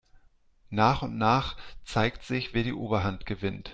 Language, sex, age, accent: German, male, 40-49, Deutschland Deutsch